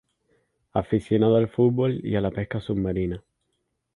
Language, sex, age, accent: Spanish, male, 19-29, España: Islas Canarias